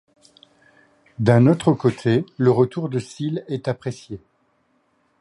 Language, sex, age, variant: French, male, 50-59, Français de métropole